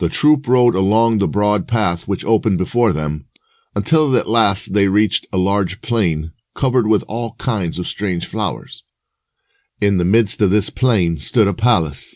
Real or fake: real